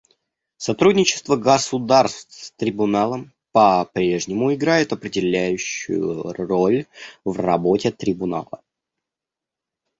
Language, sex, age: Russian, male, under 19